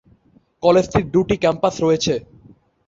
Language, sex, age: Bengali, male, 19-29